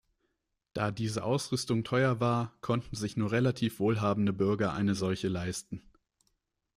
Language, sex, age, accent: German, male, 19-29, Deutschland Deutsch